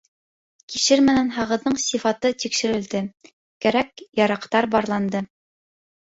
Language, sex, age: Bashkir, female, 19-29